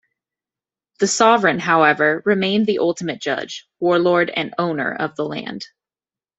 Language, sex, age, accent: English, female, 19-29, United States English